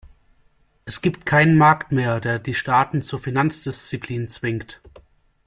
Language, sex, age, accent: German, male, 19-29, Deutschland Deutsch